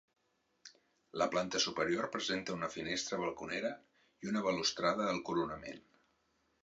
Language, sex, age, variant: Catalan, male, 40-49, Central